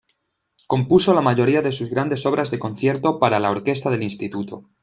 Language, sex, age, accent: Spanish, male, 19-29, España: Centro-Sur peninsular (Madrid, Toledo, Castilla-La Mancha)